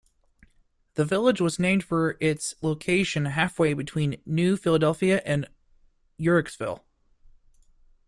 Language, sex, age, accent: English, male, 19-29, United States English